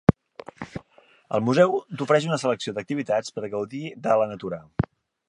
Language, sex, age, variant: Catalan, male, 40-49, Central